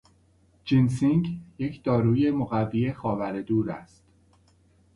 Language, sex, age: Persian, male, 30-39